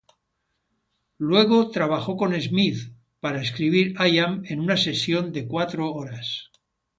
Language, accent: Spanish, España: Centro-Sur peninsular (Madrid, Toledo, Castilla-La Mancha)